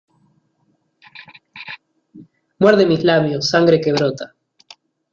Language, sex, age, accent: Spanish, male, 40-49, Rioplatense: Argentina, Uruguay, este de Bolivia, Paraguay